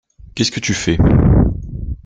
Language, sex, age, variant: French, male, 19-29, Français de métropole